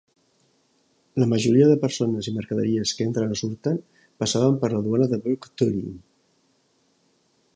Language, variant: Catalan, Central